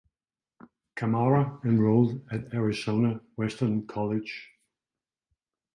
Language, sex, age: English, male, 60-69